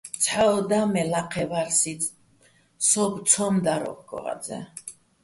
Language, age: Bats, 60-69